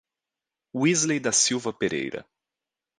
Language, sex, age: Portuguese, male, 30-39